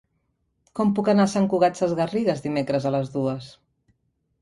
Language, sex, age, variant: Catalan, female, 40-49, Central